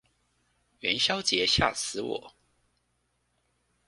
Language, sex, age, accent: Chinese, male, 30-39, 出生地：臺南市